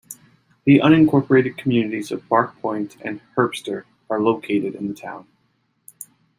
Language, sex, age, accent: English, male, 30-39, United States English